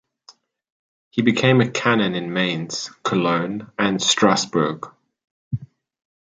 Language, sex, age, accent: English, male, 19-29, Southern African (South Africa, Zimbabwe, Namibia)